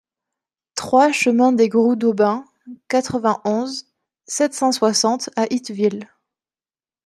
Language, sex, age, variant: French, female, 30-39, Français de métropole